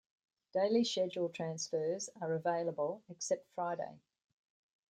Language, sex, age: English, female, 60-69